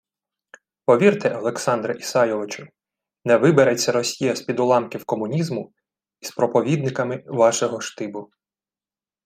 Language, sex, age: Ukrainian, male, 30-39